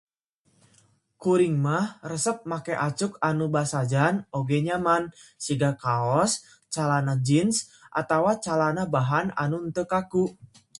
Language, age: Sundanese, 19-29